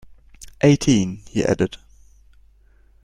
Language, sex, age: English, male, under 19